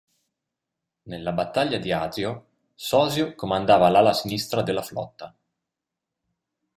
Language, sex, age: Italian, male, 30-39